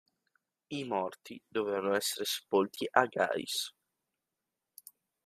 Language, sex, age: Italian, male, under 19